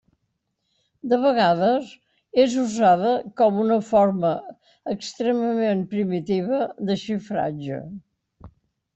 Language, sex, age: Catalan, female, 90+